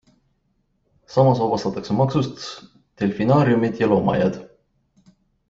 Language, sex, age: Estonian, male, 19-29